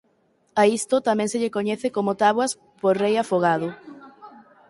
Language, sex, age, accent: Galician, female, 19-29, Central (sen gheada)